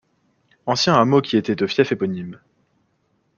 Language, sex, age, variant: French, male, 19-29, Français de métropole